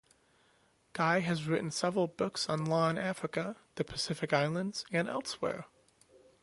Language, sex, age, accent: English, male, under 19, United States English